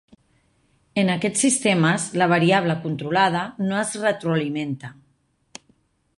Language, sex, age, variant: Catalan, female, 40-49, Septentrional